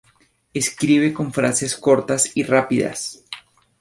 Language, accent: Spanish, Andino-Pacífico: Colombia, Perú, Ecuador, oeste de Bolivia y Venezuela andina